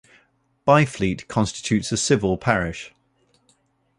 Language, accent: English, England English